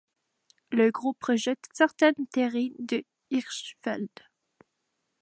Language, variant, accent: French, Français d'Amérique du Nord, Français du Canada